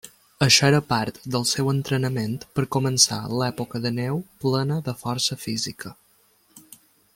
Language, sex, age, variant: Catalan, male, 19-29, Balear